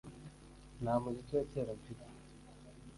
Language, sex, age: Kinyarwanda, male, 19-29